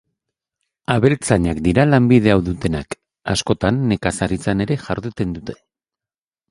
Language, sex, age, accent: Basque, male, 40-49, Erdialdekoa edo Nafarra (Gipuzkoa, Nafarroa)